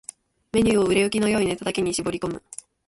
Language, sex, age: Japanese, female, under 19